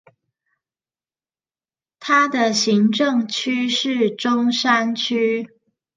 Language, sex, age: Chinese, female, 30-39